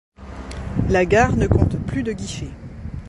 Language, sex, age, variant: French, female, 30-39, Français de métropole